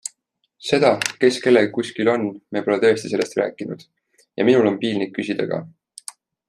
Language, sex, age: Estonian, male, 19-29